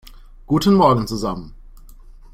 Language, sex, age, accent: German, male, 30-39, Deutschland Deutsch